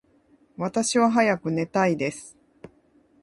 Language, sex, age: Japanese, female, 40-49